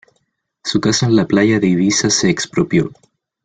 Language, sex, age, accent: Spanish, male, 19-29, Chileno: Chile, Cuyo